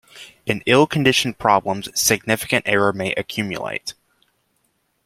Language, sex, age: English, male, under 19